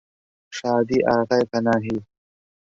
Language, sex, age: Central Kurdish, male, 30-39